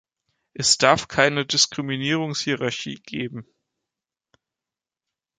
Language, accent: German, Deutschland Deutsch